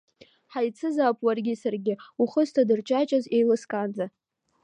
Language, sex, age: Abkhazian, female, 19-29